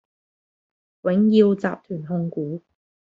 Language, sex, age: Cantonese, female, 30-39